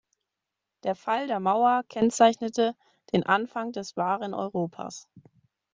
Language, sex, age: German, female, 19-29